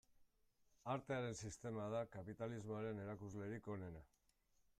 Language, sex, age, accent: Basque, male, 50-59, Mendebalekoa (Araba, Bizkaia, Gipuzkoako mendebaleko herri batzuk)